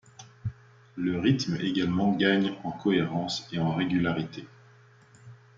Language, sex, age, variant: French, male, 40-49, Français de métropole